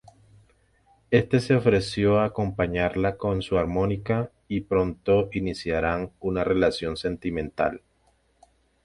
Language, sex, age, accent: Spanish, male, 30-39, Caribe: Cuba, Venezuela, Puerto Rico, República Dominicana, Panamá, Colombia caribeña, México caribeño, Costa del golfo de México